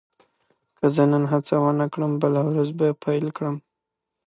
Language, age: Pashto, 19-29